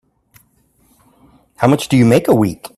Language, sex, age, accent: English, male, 50-59, United States English